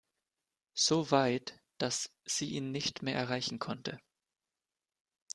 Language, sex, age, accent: German, male, 19-29, Deutschland Deutsch